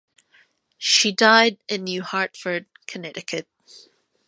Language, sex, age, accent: English, female, 30-39, New Zealand English